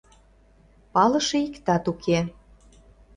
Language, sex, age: Mari, female, 40-49